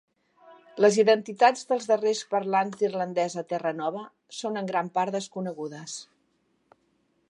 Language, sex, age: Catalan, female, 50-59